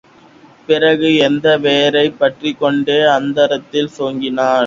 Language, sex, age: Tamil, male, under 19